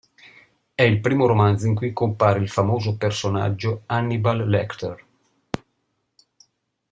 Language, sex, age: Italian, male, 50-59